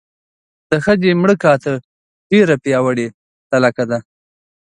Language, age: Pashto, 30-39